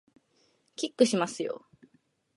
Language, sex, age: Japanese, female, 19-29